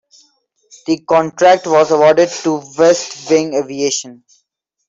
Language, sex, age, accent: English, male, 19-29, India and South Asia (India, Pakistan, Sri Lanka)